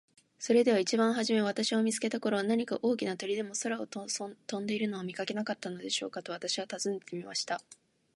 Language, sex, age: Japanese, female, 19-29